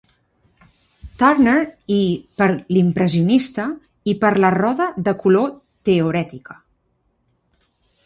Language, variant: Catalan, Central